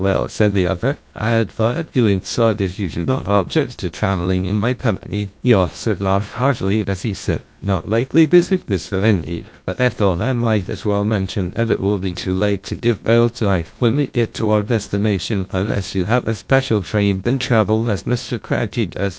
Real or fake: fake